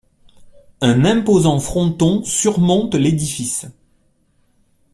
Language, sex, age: French, male, 40-49